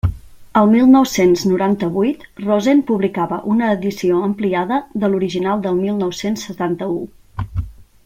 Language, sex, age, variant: Catalan, female, 40-49, Central